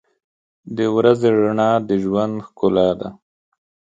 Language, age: Pashto, 30-39